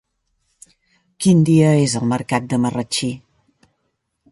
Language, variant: Catalan, Central